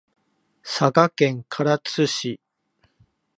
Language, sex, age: Japanese, male, 50-59